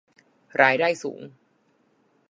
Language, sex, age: Thai, male, 19-29